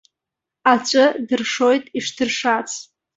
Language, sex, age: Abkhazian, female, under 19